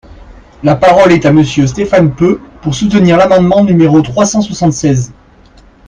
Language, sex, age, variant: French, male, 30-39, Français de métropole